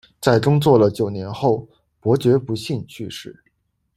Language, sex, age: Chinese, male, 19-29